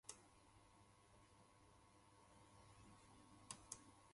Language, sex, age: Japanese, female, 40-49